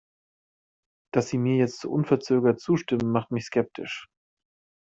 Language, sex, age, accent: German, male, 30-39, Deutschland Deutsch